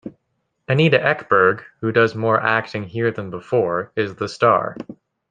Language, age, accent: English, 19-29, United States English